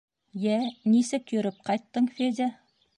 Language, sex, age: Bashkir, female, 50-59